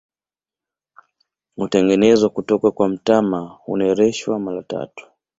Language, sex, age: Swahili, male, 19-29